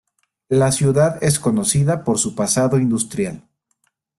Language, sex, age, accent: Spanish, male, 30-39, México